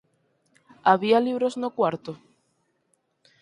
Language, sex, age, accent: Galician, female, 19-29, Normativo (estándar)